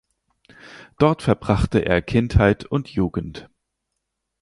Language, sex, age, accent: German, male, 19-29, Deutschland Deutsch